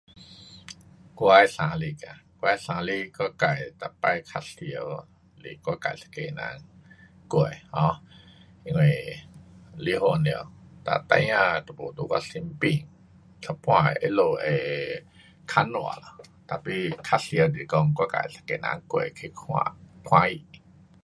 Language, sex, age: Pu-Xian Chinese, male, 50-59